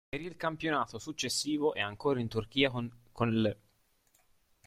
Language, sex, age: Italian, male, under 19